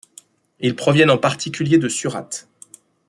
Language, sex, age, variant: French, male, 30-39, Français de métropole